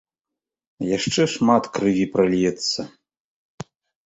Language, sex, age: Belarusian, male, 40-49